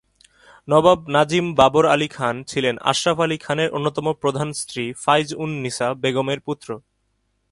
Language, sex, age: Bengali, male, 19-29